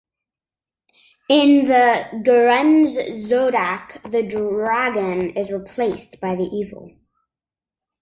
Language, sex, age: English, male, 19-29